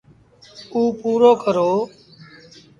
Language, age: Sindhi Bhil, 40-49